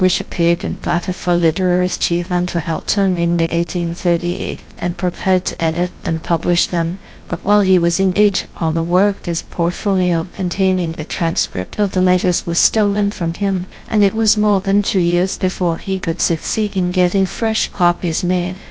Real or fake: fake